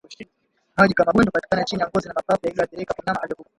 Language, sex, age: Swahili, male, 19-29